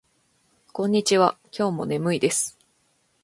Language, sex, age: Japanese, female, 19-29